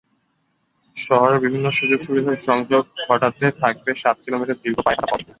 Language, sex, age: Bengali, male, 19-29